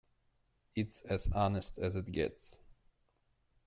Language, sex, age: English, male, 19-29